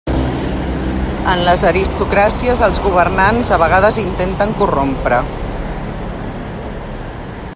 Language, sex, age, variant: Catalan, female, 50-59, Central